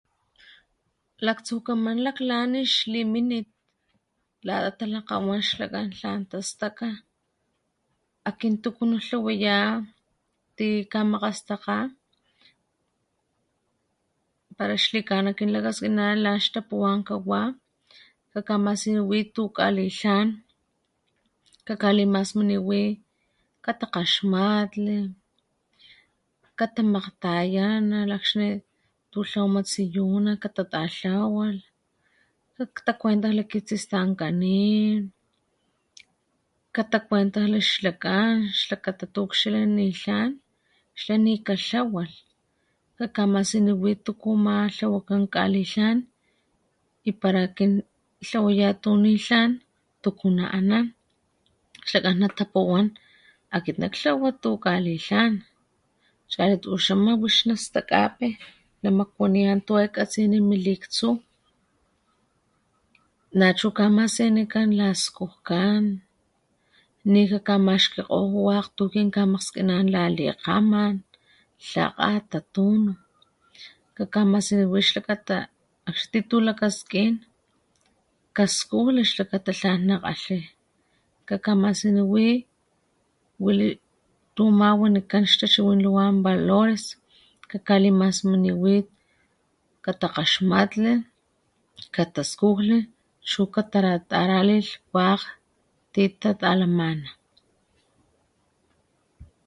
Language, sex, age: Papantla Totonac, female, 30-39